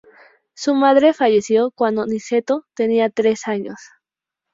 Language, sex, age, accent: Spanish, female, 19-29, México